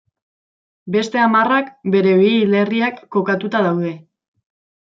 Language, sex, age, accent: Basque, female, 19-29, Mendebalekoa (Araba, Bizkaia, Gipuzkoako mendebaleko herri batzuk)